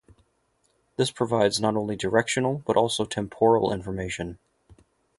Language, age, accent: English, 30-39, United States English